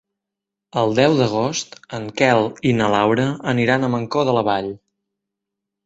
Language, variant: Catalan, Septentrional